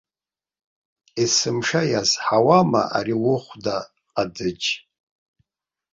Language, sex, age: Abkhazian, male, 60-69